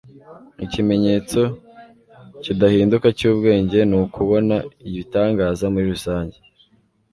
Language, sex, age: Kinyarwanda, male, 19-29